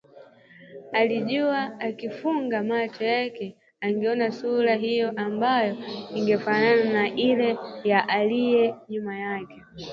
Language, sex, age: Swahili, female, 19-29